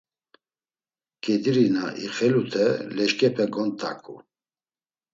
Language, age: Laz, 50-59